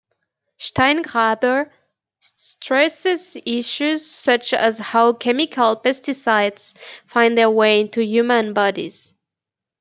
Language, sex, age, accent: English, female, 19-29, Canadian English